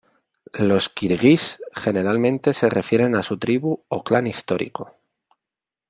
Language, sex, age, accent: Spanish, male, 30-39, España: Centro-Sur peninsular (Madrid, Toledo, Castilla-La Mancha)